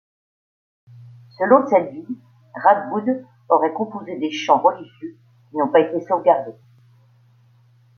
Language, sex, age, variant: French, female, 50-59, Français de métropole